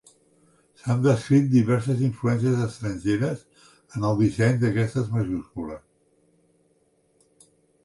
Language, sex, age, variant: Catalan, male, 60-69, Central